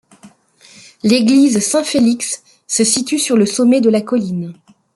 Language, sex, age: French, female, 50-59